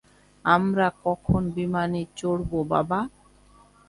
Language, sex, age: Bengali, male, 19-29